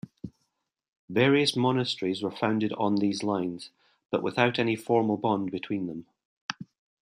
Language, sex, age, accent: English, male, 40-49, Scottish English